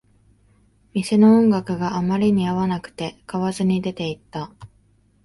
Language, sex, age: Japanese, female, 19-29